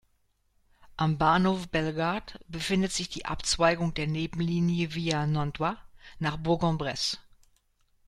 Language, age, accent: German, 60-69, Deutschland Deutsch